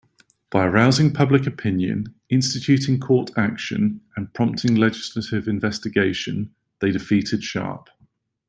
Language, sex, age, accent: English, male, 30-39, England English